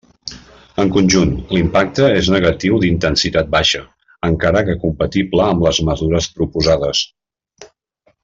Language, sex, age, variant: Catalan, male, 50-59, Central